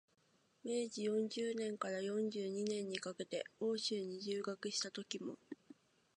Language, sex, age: Japanese, female, 19-29